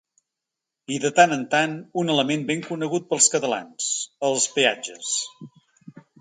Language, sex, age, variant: Catalan, male, 60-69, Central